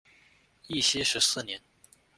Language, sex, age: Chinese, male, 19-29